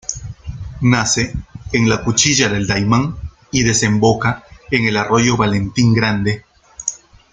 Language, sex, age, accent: Spanish, male, 40-49, Andino-Pacífico: Colombia, Perú, Ecuador, oeste de Bolivia y Venezuela andina